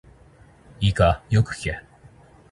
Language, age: Japanese, 30-39